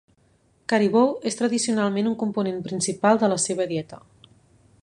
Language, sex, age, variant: Catalan, female, 19-29, Central